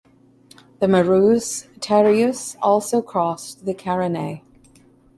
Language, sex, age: English, female, 40-49